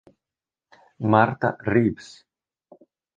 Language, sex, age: Italian, male, 19-29